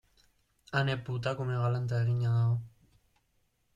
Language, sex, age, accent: Basque, male, 19-29, Mendebalekoa (Araba, Bizkaia, Gipuzkoako mendebaleko herri batzuk)